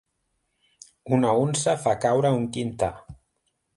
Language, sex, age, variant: Catalan, male, 30-39, Central